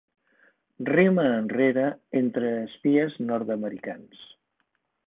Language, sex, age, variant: Catalan, male, 60-69, Central